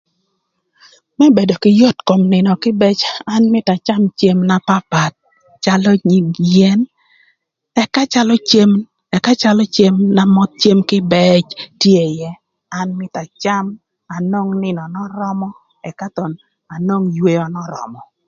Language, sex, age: Thur, female, 50-59